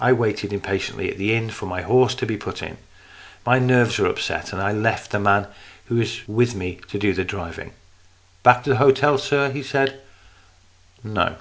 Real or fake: real